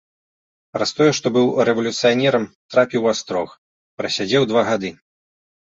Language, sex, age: Belarusian, male, 30-39